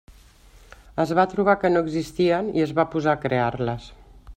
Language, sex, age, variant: Catalan, female, 60-69, Central